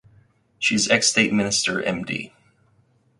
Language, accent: English, United States English